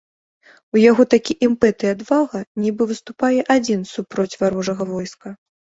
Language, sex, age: Belarusian, female, 19-29